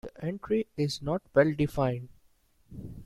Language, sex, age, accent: English, male, 19-29, India and South Asia (India, Pakistan, Sri Lanka)